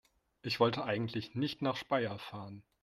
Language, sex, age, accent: German, male, 30-39, Deutschland Deutsch